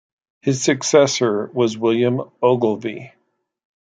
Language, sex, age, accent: English, male, 60-69, United States English